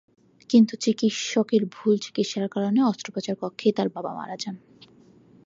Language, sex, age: Bengali, female, 19-29